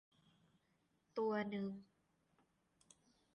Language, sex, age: Thai, female, 19-29